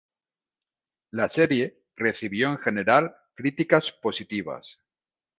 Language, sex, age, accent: Spanish, male, 50-59, España: Sur peninsular (Andalucia, Extremadura, Murcia)